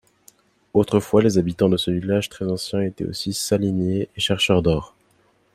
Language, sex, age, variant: French, male, 19-29, Français de métropole